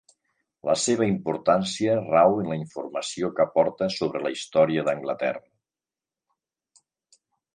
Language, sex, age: Catalan, male, 60-69